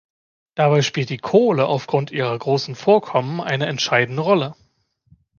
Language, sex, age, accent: German, male, 19-29, Deutschland Deutsch